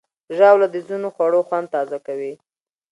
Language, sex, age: Pashto, female, 19-29